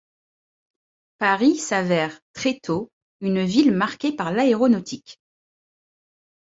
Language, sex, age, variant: French, female, 30-39, Français de métropole